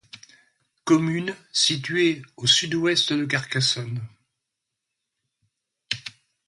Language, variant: French, Français de métropole